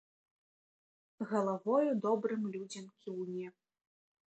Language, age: Belarusian, 19-29